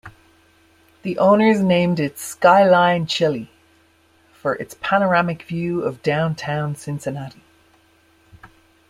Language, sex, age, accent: English, female, 50-59, Irish English